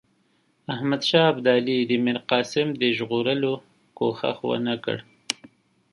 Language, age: Pashto, 30-39